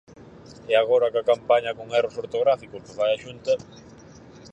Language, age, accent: Galician, 19-29, Central (gheada)